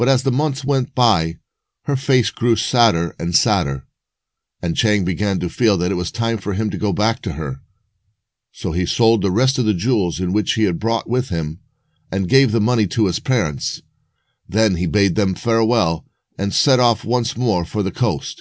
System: none